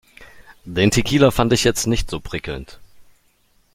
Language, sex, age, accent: German, male, 30-39, Deutschland Deutsch